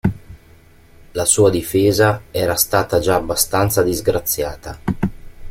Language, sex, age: Italian, male, 40-49